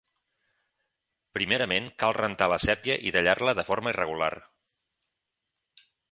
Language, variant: Catalan, Central